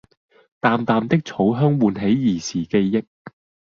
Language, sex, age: Cantonese, male, 30-39